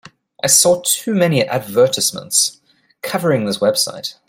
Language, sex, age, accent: English, male, 30-39, Southern African (South Africa, Zimbabwe, Namibia)